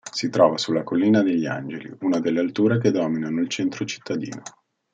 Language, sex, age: Italian, male, 40-49